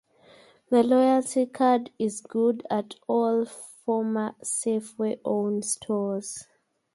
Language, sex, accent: English, female, England English